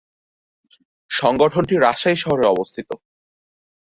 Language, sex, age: Bengali, male, 19-29